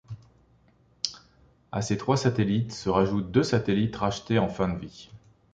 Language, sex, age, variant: French, male, 40-49, Français de métropole